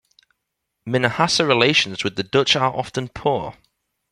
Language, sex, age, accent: English, male, 19-29, England English